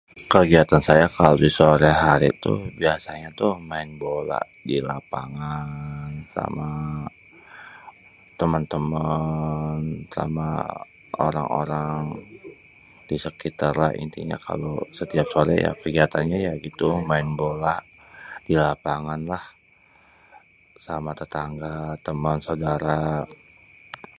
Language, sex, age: Betawi, male, 40-49